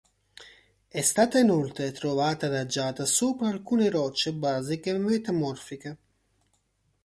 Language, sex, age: Italian, male, 19-29